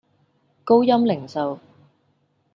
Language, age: Cantonese, 30-39